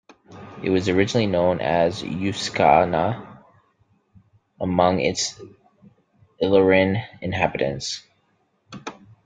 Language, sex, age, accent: English, male, 30-39, Canadian English